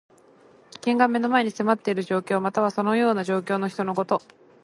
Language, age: Japanese, 19-29